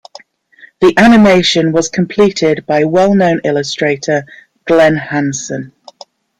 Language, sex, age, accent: English, female, 40-49, England English